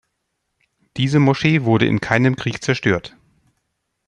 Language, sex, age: German, male, 40-49